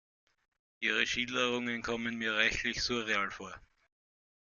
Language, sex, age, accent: German, male, 30-39, Österreichisches Deutsch